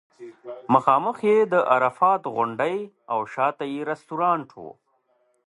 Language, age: Pashto, 30-39